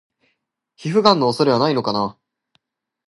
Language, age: Japanese, 19-29